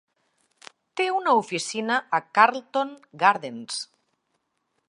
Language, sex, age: Catalan, female, 50-59